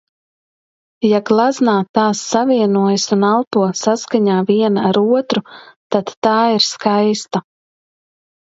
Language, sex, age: Latvian, female, 30-39